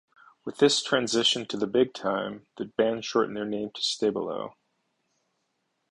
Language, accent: English, United States English